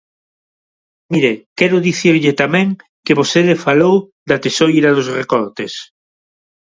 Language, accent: Galician, Neofalante